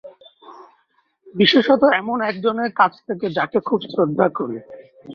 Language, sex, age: Bengali, male, 30-39